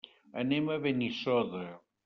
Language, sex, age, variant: Catalan, male, 60-69, Septentrional